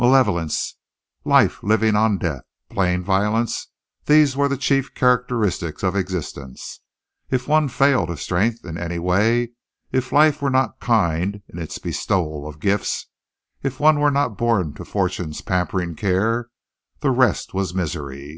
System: none